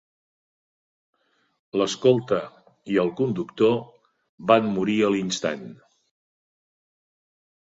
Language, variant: Catalan, Central